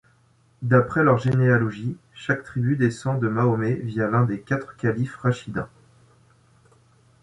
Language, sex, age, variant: French, male, 19-29, Français de métropole